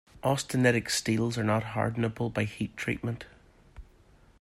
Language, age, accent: English, 30-39, Irish English